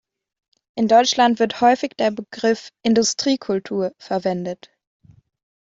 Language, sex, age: German, female, under 19